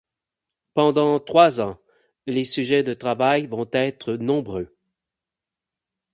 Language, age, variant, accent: French, 30-39, Français d'Amérique du Nord, Français du Canada